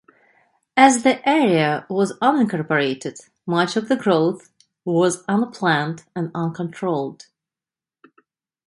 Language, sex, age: English, female, 50-59